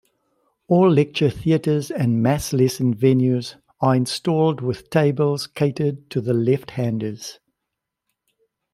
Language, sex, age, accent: English, male, 50-59, Southern African (South Africa, Zimbabwe, Namibia)